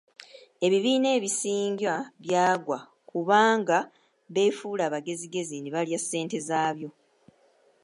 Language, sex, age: Ganda, female, 30-39